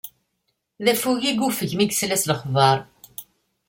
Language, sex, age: Kabyle, female, 40-49